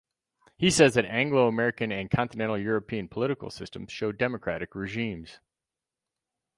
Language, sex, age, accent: English, male, 50-59, United States English